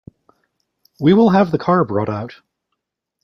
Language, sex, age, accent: English, male, 40-49, United States English